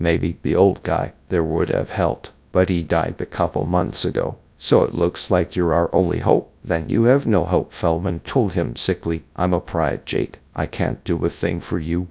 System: TTS, GradTTS